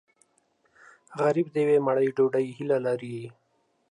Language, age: Pashto, 30-39